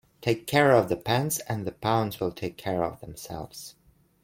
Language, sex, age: English, male, 30-39